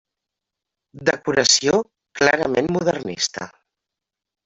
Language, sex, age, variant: Catalan, female, 40-49, Central